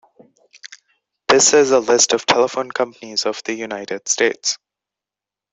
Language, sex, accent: English, male, India and South Asia (India, Pakistan, Sri Lanka)